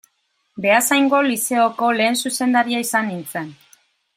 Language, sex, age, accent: Basque, female, 40-49, Mendebalekoa (Araba, Bizkaia, Gipuzkoako mendebaleko herri batzuk)